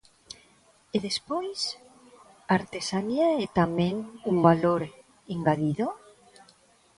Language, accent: Galician, Neofalante